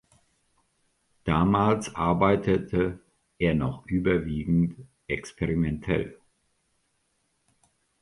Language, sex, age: German, male, 60-69